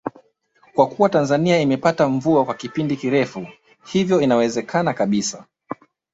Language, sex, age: Swahili, male, 19-29